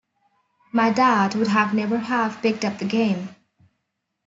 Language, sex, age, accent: English, female, 19-29, India and South Asia (India, Pakistan, Sri Lanka)